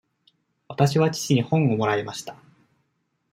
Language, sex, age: Japanese, male, 19-29